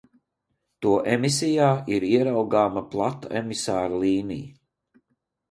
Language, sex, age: Latvian, male, 50-59